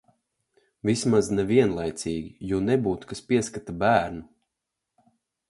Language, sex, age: Latvian, male, 30-39